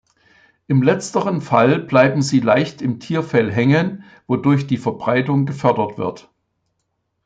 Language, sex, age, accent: German, male, 70-79, Deutschland Deutsch